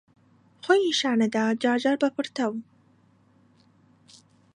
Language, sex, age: Central Kurdish, female, 19-29